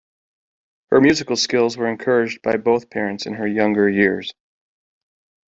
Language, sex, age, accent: English, male, 40-49, United States English